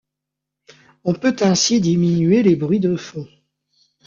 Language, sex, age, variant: French, male, 40-49, Français de métropole